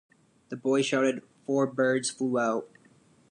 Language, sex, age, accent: English, male, 19-29, United States English